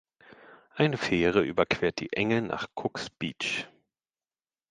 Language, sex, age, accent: German, male, 40-49, Deutschland Deutsch; Hochdeutsch